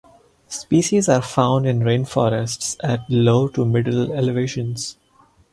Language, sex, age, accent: English, male, 19-29, India and South Asia (India, Pakistan, Sri Lanka)